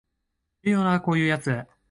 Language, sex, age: Japanese, male, 19-29